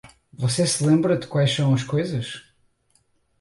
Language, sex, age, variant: Portuguese, male, 30-39, Portuguese (Portugal)